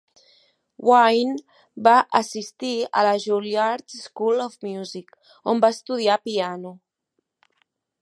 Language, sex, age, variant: Catalan, female, 19-29, Central